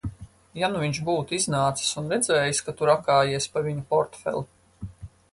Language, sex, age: Latvian, female, 50-59